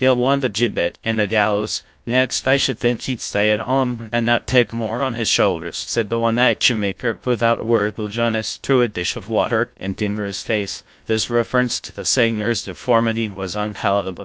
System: TTS, GlowTTS